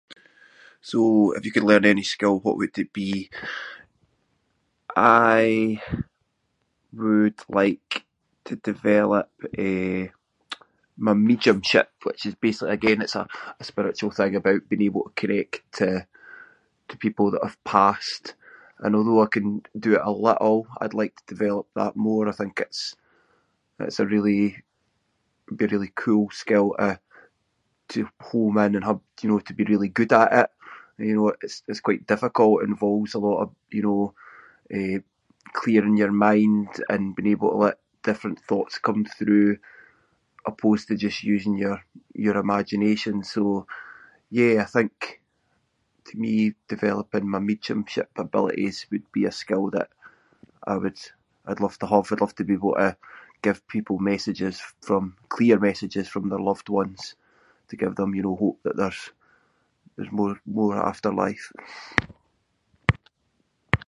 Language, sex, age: Scots, male, 40-49